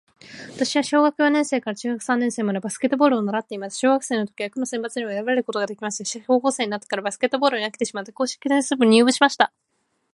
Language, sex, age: Japanese, female, under 19